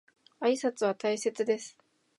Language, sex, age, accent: Japanese, female, 19-29, 標準語